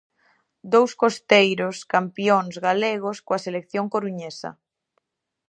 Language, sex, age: Galician, female, 19-29